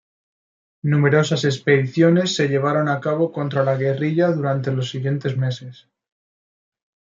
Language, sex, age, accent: Spanish, male, 19-29, España: Centro-Sur peninsular (Madrid, Toledo, Castilla-La Mancha)